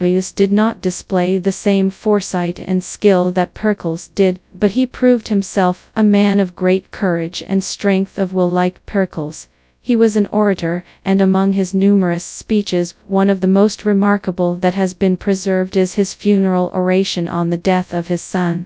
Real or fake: fake